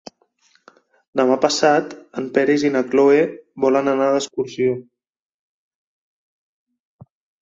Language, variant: Catalan, Central